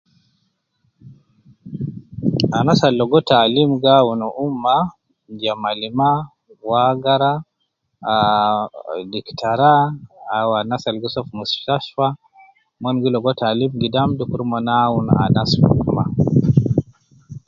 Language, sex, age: Nubi, male, 50-59